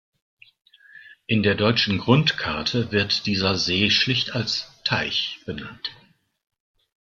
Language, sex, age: German, male, 60-69